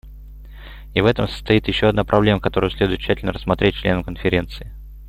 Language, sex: Russian, male